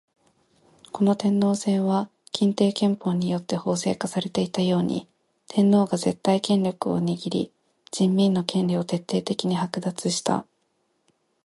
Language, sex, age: Japanese, female, 19-29